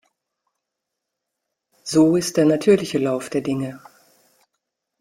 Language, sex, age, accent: German, female, 50-59, Deutschland Deutsch